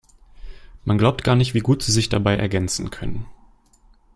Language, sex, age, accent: German, male, 19-29, Deutschland Deutsch